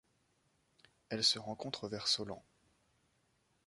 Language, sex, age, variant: French, male, 19-29, Français de métropole